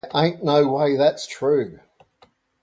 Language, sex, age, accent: English, male, 60-69, Australian English